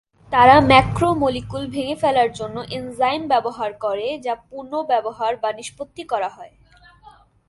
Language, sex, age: Bengali, female, 19-29